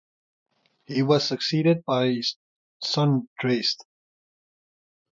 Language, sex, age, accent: English, male, 19-29, United States English; Southern African (South Africa, Zimbabwe, Namibia)